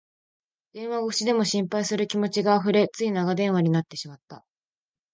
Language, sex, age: Japanese, female, under 19